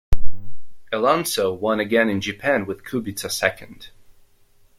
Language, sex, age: English, male, 19-29